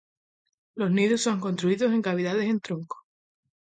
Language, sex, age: Spanish, female, 19-29